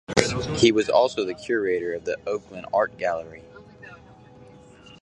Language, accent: English, United States English